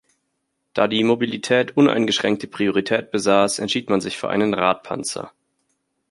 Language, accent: German, Deutschland Deutsch